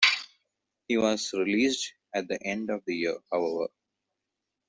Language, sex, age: English, male, 30-39